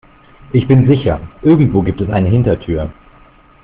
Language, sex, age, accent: German, male, 30-39, Deutschland Deutsch